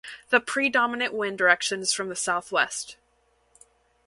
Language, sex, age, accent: English, female, 19-29, United States English